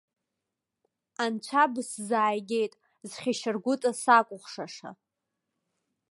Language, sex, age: Abkhazian, female, 19-29